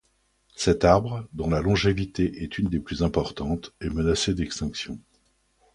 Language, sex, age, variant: French, male, 50-59, Français de métropole